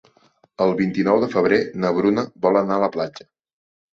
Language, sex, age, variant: Catalan, male, 19-29, Central